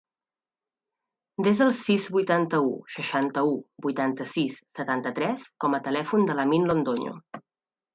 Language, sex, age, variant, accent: Catalan, female, 30-39, Central, central